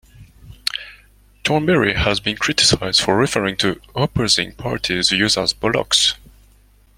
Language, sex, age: English, male, 19-29